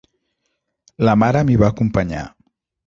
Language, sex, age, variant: Catalan, male, 40-49, Central